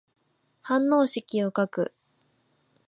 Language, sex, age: Japanese, female, 19-29